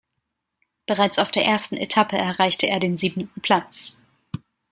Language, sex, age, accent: German, female, 30-39, Deutschland Deutsch